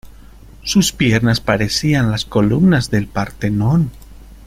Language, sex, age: Spanish, male, 30-39